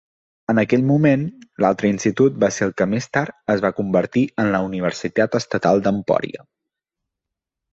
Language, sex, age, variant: Catalan, male, 19-29, Central